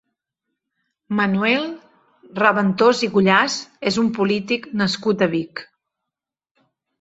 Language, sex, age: Catalan, female, 40-49